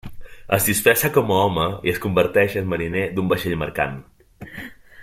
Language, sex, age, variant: Catalan, male, 30-39, Central